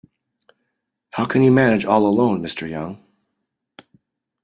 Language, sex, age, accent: English, male, 50-59, United States English